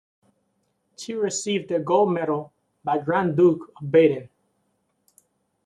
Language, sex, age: English, male, 40-49